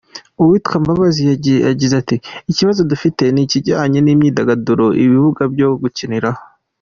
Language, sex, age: Kinyarwanda, male, 19-29